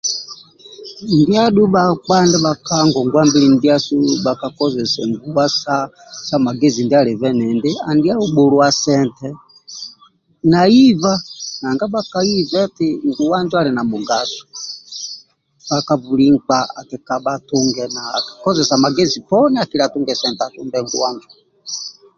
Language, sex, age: Amba (Uganda), male, 60-69